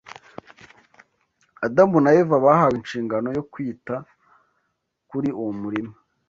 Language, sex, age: Kinyarwanda, male, 19-29